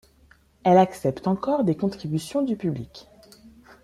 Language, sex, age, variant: French, female, 19-29, Français de métropole